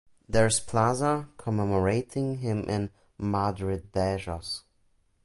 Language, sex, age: English, male, under 19